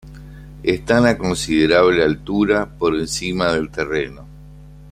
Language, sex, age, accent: Spanish, male, 60-69, Rioplatense: Argentina, Uruguay, este de Bolivia, Paraguay